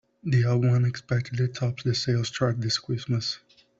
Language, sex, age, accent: English, male, 19-29, England English